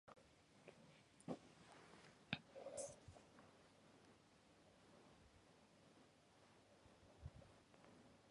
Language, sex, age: English, female, 19-29